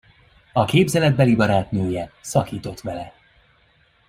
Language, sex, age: Hungarian, male, 30-39